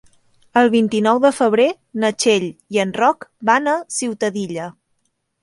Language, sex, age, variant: Catalan, female, 19-29, Central